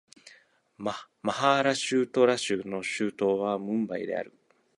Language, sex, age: Japanese, male, 19-29